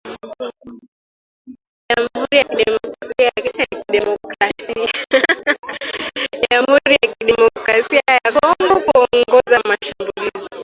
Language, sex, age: Swahili, female, 19-29